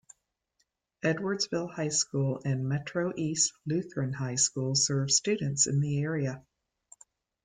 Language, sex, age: English, female, 50-59